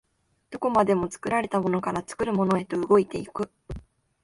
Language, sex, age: Japanese, female, 19-29